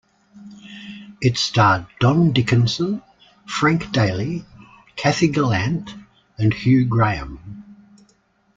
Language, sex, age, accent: English, male, 60-69, Australian English